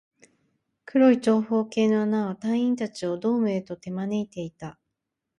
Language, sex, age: Japanese, female, 40-49